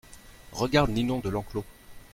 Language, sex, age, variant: French, male, 30-39, Français de métropole